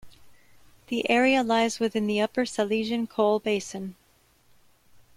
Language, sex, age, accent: English, female, 50-59, United States English